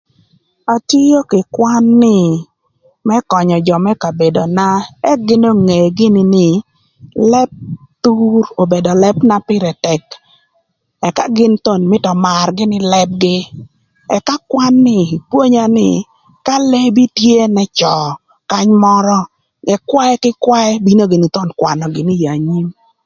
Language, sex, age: Thur, female, 50-59